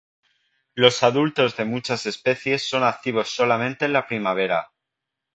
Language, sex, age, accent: Spanish, male, 19-29, España: Centro-Sur peninsular (Madrid, Toledo, Castilla-La Mancha)